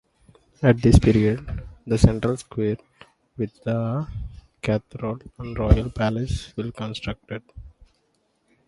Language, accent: English, United States English